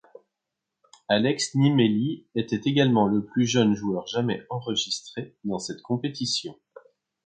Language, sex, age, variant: French, male, 40-49, Français de métropole